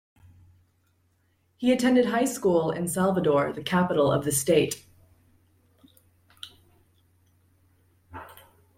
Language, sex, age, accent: English, female, 30-39, United States English